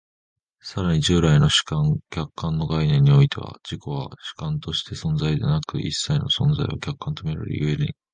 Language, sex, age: Japanese, male, under 19